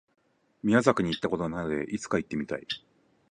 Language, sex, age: Japanese, male, 40-49